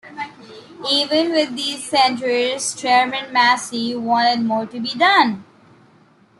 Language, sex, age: English, female, under 19